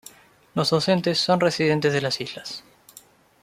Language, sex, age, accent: Spanish, male, 19-29, Rioplatense: Argentina, Uruguay, este de Bolivia, Paraguay